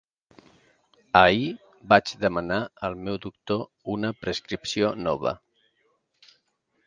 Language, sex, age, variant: Catalan, male, 40-49, Central